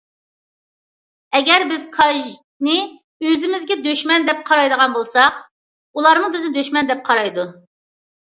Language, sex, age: Uyghur, female, 40-49